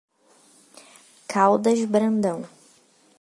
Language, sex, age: Portuguese, female, 19-29